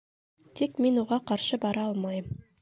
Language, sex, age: Bashkir, female, 19-29